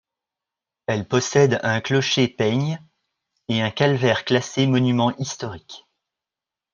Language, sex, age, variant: French, male, 40-49, Français de métropole